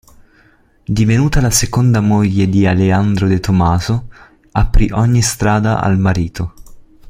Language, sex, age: Italian, male, 19-29